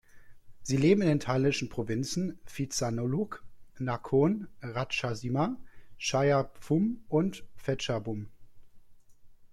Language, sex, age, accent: German, male, 19-29, Deutschland Deutsch